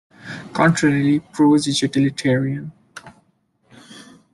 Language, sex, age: English, male, under 19